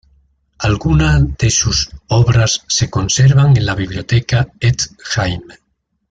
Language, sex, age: Spanish, male, 60-69